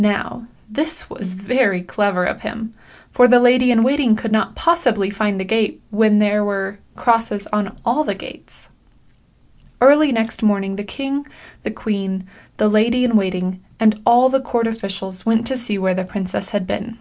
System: none